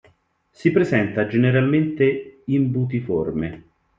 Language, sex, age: Italian, male, 30-39